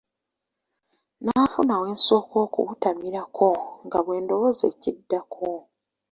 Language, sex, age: Ganda, female, 19-29